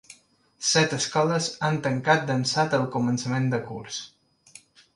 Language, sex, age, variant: Catalan, male, 19-29, Balear